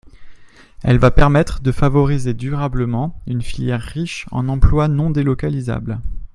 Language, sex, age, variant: French, male, 30-39, Français de métropole